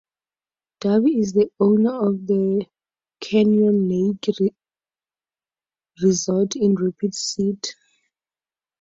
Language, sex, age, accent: English, female, 19-29, Southern African (South Africa, Zimbabwe, Namibia)